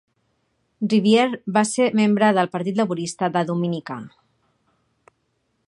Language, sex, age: Catalan, female, 40-49